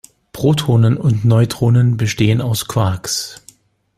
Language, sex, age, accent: German, male, 40-49, Deutschland Deutsch